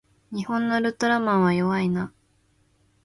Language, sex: Japanese, female